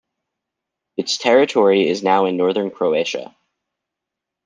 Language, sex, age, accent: English, male, 19-29, United States English